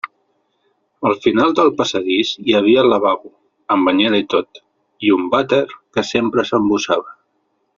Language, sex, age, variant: Catalan, male, 40-49, Central